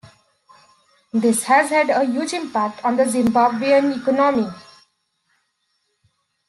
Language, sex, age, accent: English, female, 19-29, United States English